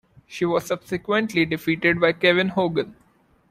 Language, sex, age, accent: English, male, 19-29, India and South Asia (India, Pakistan, Sri Lanka)